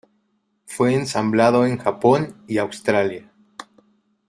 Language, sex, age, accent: Spanish, male, 30-39, México